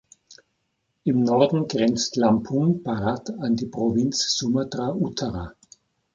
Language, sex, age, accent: German, male, 60-69, Österreichisches Deutsch